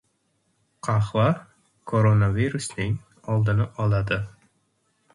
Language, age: Uzbek, 19-29